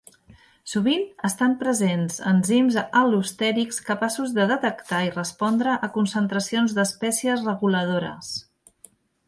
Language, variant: Catalan, Central